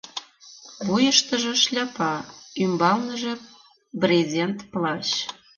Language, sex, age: Mari, female, 40-49